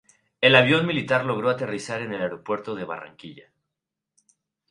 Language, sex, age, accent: Spanish, male, 19-29, México